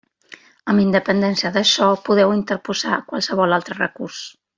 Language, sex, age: Catalan, female, 40-49